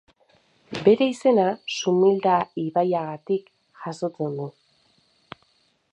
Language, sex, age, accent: Basque, female, 30-39, Mendebalekoa (Araba, Bizkaia, Gipuzkoako mendebaleko herri batzuk)